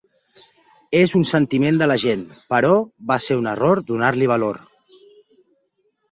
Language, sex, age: Catalan, male, 30-39